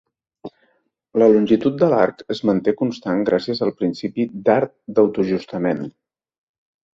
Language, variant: Catalan, Central